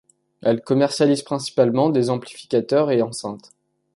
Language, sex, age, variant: French, male, under 19, Français de métropole